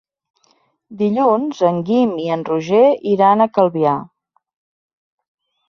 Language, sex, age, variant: Catalan, female, 50-59, Central